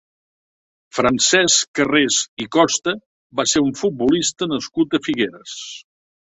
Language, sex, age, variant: Catalan, male, 60-69, Central